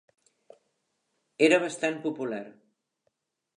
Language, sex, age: Catalan, female, 60-69